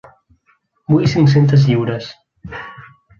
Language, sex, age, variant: Catalan, male, 30-39, Central